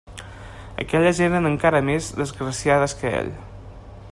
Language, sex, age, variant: Catalan, male, 30-39, Nord-Occidental